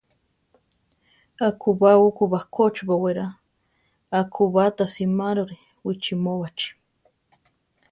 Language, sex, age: Central Tarahumara, female, 30-39